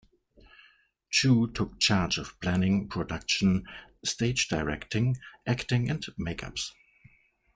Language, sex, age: English, male, 50-59